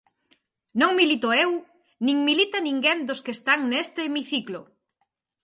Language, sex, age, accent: Galician, female, 30-39, Central (gheada)